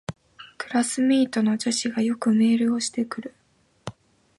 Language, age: Japanese, 19-29